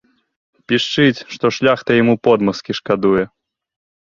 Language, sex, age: Belarusian, male, 19-29